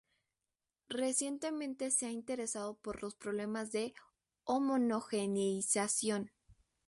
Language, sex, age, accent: Spanish, female, under 19, México